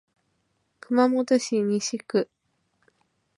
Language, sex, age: Japanese, female, 19-29